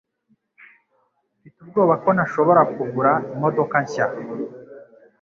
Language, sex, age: Kinyarwanda, male, 19-29